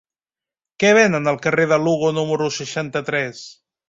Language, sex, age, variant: Catalan, male, 30-39, Central